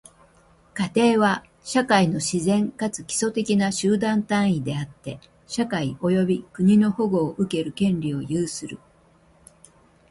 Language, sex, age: Japanese, female, 70-79